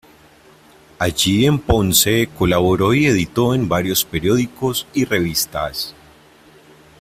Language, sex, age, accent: Spanish, male, 19-29, Andino-Pacífico: Colombia, Perú, Ecuador, oeste de Bolivia y Venezuela andina